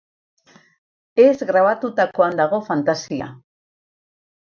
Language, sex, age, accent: Basque, female, 70-79, Mendebalekoa (Araba, Bizkaia, Gipuzkoako mendebaleko herri batzuk)